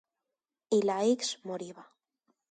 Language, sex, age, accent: Galician, female, 19-29, Normativo (estándar)